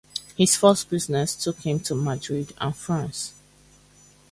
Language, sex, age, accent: English, female, 30-39, England English